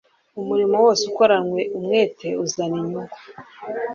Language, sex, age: Kinyarwanda, female, 30-39